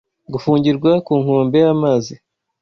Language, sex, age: Kinyarwanda, male, 19-29